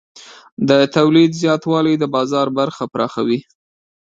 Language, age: Pashto, 19-29